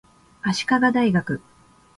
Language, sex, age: Japanese, female, 19-29